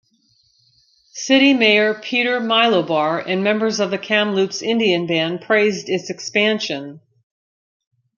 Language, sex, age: English, female, 50-59